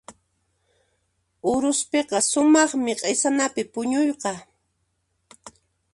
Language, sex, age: Puno Quechua, female, 40-49